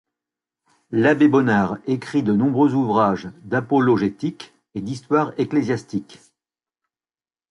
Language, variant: French, Français de métropole